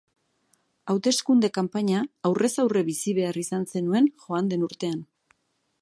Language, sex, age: Basque, female, 40-49